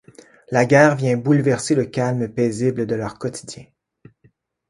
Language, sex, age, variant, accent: French, male, 40-49, Français d'Amérique du Nord, Français du Canada